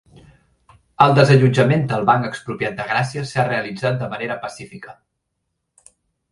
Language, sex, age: Catalan, female, 30-39